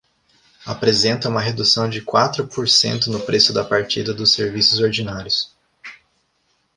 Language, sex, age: Portuguese, male, 19-29